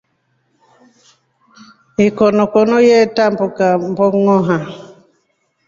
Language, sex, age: Rombo, female, 40-49